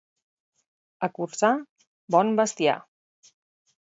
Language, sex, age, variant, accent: Catalan, female, 40-49, Central, central